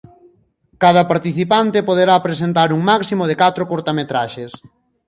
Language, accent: Galician, Normativo (estándar)